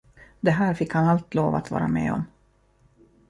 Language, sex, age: Swedish, male, 30-39